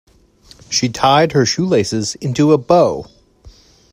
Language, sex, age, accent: English, male, 19-29, United States English